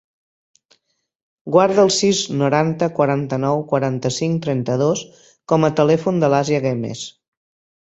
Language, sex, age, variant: Catalan, female, 50-59, Central